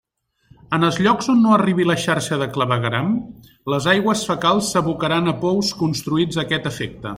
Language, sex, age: Catalan, male, 50-59